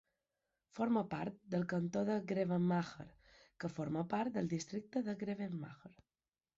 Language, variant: Catalan, Balear